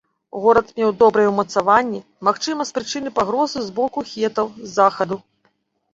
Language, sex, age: Belarusian, female, 40-49